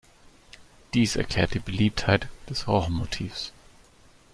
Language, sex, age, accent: German, male, 30-39, Deutschland Deutsch